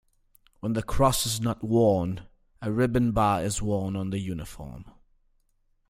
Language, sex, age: English, male, 30-39